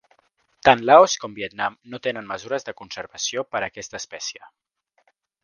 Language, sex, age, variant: Catalan, male, under 19, Central